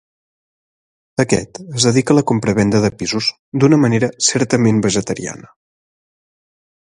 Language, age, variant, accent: Catalan, 30-39, Central, central; Garrotxi